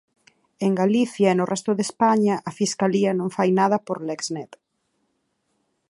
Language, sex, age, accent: Galician, female, 30-39, Oriental (común en zona oriental); Normativo (estándar)